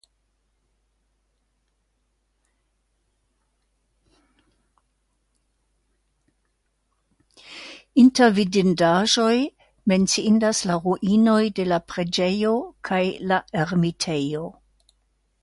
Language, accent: Esperanto, Internacia